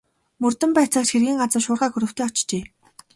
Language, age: Mongolian, 19-29